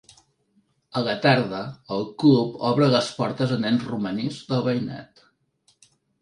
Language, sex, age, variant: Catalan, male, 40-49, Central